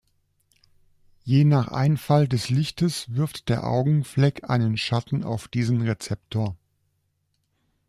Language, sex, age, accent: German, male, 40-49, Deutschland Deutsch